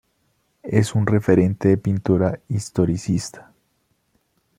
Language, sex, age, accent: Spanish, male, 19-29, Andino-Pacífico: Colombia, Perú, Ecuador, oeste de Bolivia y Venezuela andina